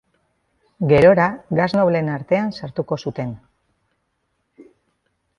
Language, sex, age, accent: Basque, female, 40-49, Erdialdekoa edo Nafarra (Gipuzkoa, Nafarroa)